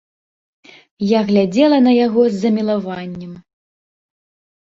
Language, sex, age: Belarusian, female, 30-39